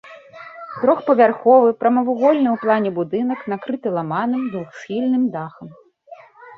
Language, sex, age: Belarusian, female, 40-49